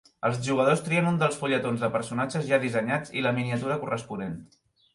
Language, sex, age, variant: Catalan, male, 30-39, Central